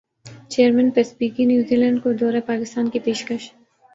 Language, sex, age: Urdu, male, 19-29